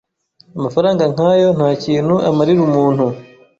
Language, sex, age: Kinyarwanda, male, 19-29